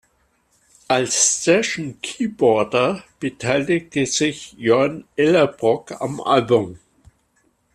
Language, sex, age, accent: German, male, 60-69, Deutschland Deutsch